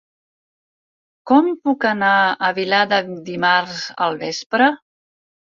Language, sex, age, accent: Catalan, female, 50-59, aprenent (recent, des del castellà)